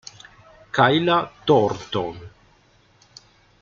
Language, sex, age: Italian, male, 50-59